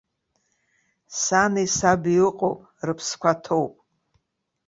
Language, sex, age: Abkhazian, female, 60-69